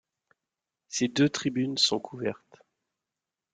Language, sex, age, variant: French, male, 40-49, Français de métropole